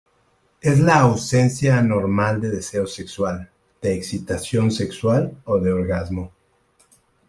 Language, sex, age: Spanish, male, 30-39